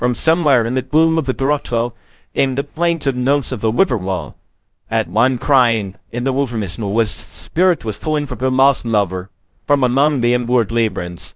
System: TTS, VITS